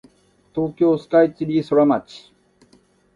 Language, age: Japanese, 60-69